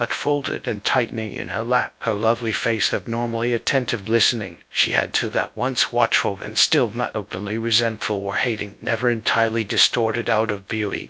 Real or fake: fake